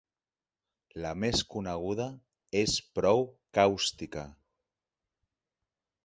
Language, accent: Catalan, Barceloní